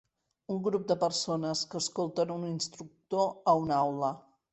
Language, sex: Catalan, female